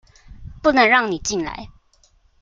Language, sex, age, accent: Chinese, female, 19-29, 出生地：新北市